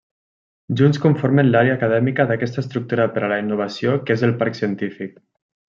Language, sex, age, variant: Catalan, male, 19-29, Nord-Occidental